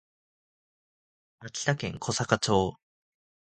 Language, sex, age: Japanese, male, 19-29